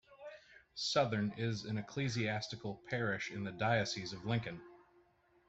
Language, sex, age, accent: English, male, 30-39, United States English